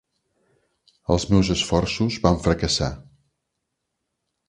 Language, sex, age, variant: Catalan, male, 50-59, Central